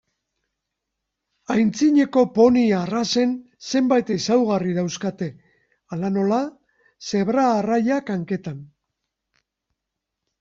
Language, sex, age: Basque, male, 50-59